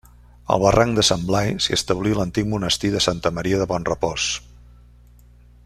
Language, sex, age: Catalan, male, 60-69